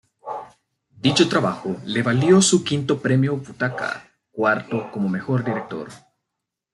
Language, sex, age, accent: Spanish, male, 19-29, América central